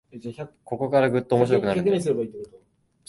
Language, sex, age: Japanese, male, under 19